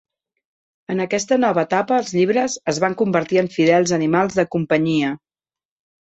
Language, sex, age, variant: Catalan, female, 50-59, Central